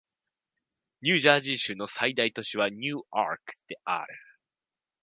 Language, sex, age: Japanese, male, 19-29